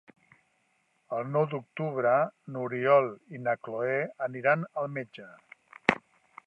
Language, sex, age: Catalan, male, 60-69